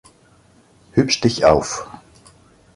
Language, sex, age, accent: German, male, 40-49, Deutschland Deutsch